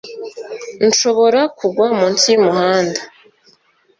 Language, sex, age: Kinyarwanda, female, 19-29